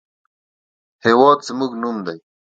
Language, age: Pashto, 19-29